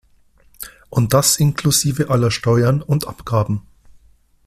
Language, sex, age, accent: German, male, 50-59, Österreichisches Deutsch